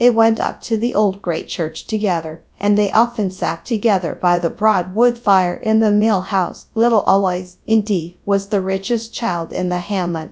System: TTS, GradTTS